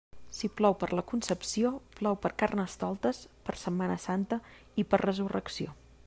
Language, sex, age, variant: Catalan, female, 30-39, Central